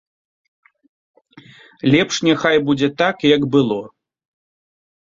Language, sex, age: Belarusian, male, 40-49